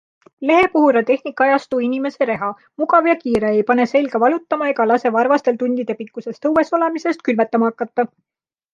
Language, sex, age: Estonian, female, 30-39